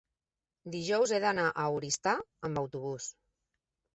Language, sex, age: Catalan, female, 40-49